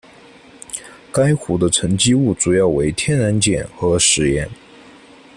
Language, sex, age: Chinese, male, 19-29